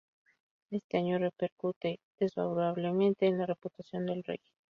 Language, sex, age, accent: Spanish, female, 30-39, México